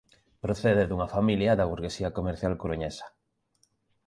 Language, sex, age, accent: Galician, male, 30-39, Normativo (estándar)